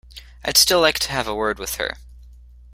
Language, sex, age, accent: English, male, under 19, United States English